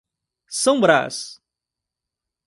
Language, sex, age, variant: Portuguese, male, 30-39, Portuguese (Brasil)